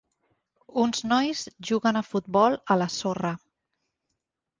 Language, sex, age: Catalan, female, 40-49